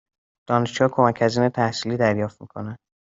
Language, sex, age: Persian, male, 19-29